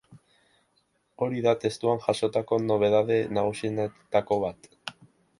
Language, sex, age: Basque, male, under 19